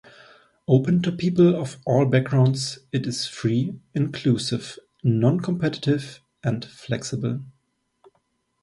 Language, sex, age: English, male, 30-39